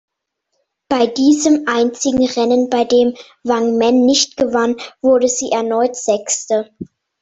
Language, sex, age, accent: German, female, 40-49, Deutschland Deutsch